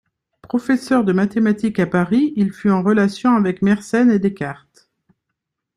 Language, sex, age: French, female, 50-59